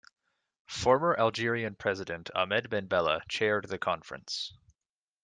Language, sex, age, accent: English, male, 19-29, United States English